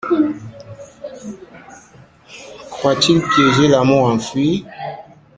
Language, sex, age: French, female, 30-39